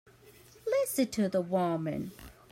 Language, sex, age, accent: English, female, 30-39, United States English